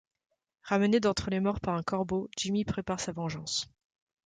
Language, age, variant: French, 30-39, Français de métropole